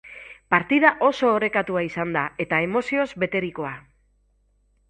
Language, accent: Basque, Mendebalekoa (Araba, Bizkaia, Gipuzkoako mendebaleko herri batzuk)